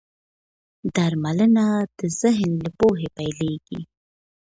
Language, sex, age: Pashto, female, 19-29